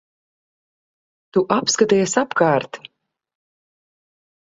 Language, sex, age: Latvian, female, 40-49